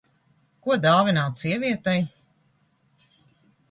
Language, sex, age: Latvian, female, 40-49